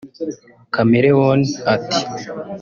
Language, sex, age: Kinyarwanda, male, 19-29